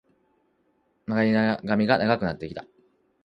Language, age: Japanese, 30-39